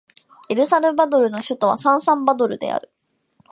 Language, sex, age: Japanese, female, 19-29